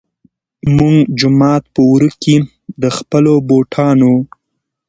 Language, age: Pashto, 19-29